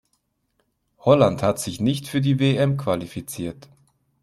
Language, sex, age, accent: German, male, 30-39, Schweizerdeutsch